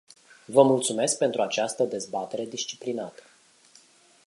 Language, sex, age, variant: Romanian, male, 40-49, Romanian-Romania